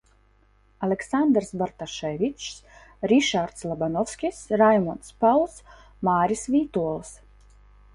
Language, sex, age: Latvian, female, 19-29